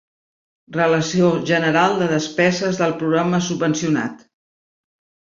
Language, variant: Catalan, Central